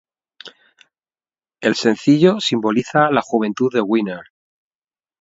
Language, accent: Spanish, España: Centro-Sur peninsular (Madrid, Toledo, Castilla-La Mancha)